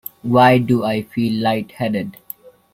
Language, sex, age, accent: English, male, under 19, India and South Asia (India, Pakistan, Sri Lanka)